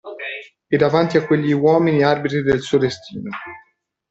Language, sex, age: Italian, male, 30-39